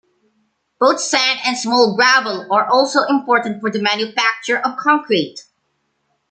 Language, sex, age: English, male, 19-29